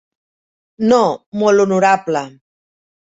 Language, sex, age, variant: Catalan, female, 40-49, Central